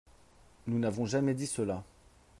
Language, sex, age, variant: French, male, 30-39, Français de métropole